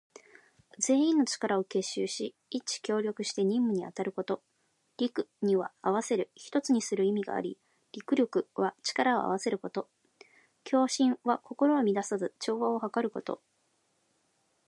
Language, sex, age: Japanese, female, 19-29